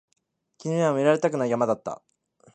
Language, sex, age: Japanese, male, 19-29